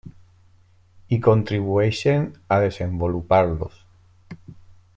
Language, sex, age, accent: Catalan, male, 40-49, valencià